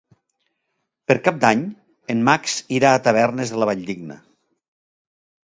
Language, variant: Catalan, Tortosí